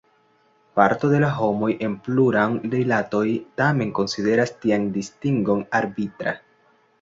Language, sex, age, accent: Esperanto, male, 19-29, Internacia